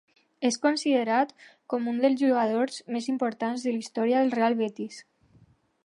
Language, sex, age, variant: Catalan, female, under 19, Alacantí